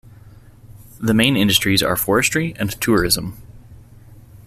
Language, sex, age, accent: English, male, 19-29, United States English